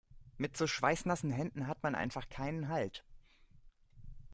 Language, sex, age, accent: German, male, 19-29, Deutschland Deutsch